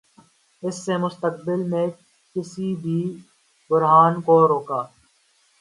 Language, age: Urdu, 19-29